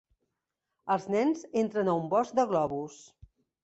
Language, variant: Catalan, Central